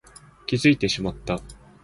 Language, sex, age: Japanese, male, 19-29